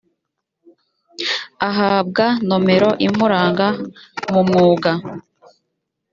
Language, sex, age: Kinyarwanda, female, 30-39